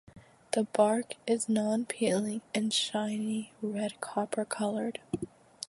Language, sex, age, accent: English, female, under 19, United States English